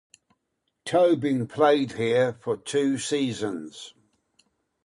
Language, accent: English, England English